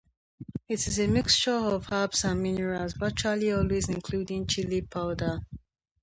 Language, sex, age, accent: English, female, 19-29, England English